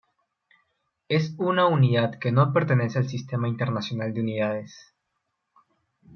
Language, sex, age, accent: Spanish, male, 19-29, Andino-Pacífico: Colombia, Perú, Ecuador, oeste de Bolivia y Venezuela andina